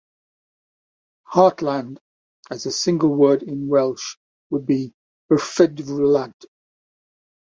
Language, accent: English, England English